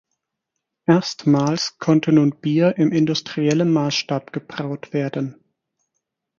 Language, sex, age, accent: German, male, 30-39, Deutschland Deutsch